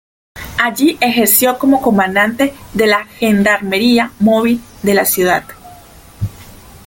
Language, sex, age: Spanish, female, 30-39